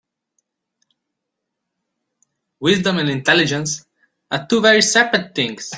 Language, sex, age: English, male, 19-29